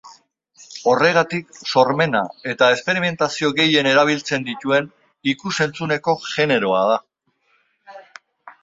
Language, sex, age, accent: Basque, male, 50-59, Mendebalekoa (Araba, Bizkaia, Gipuzkoako mendebaleko herri batzuk)